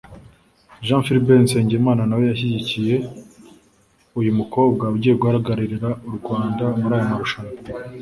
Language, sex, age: Kinyarwanda, male, 19-29